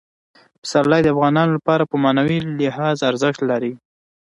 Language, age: Pashto, 19-29